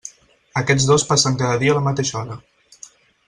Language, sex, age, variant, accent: Catalan, male, 19-29, Central, central; Barceloní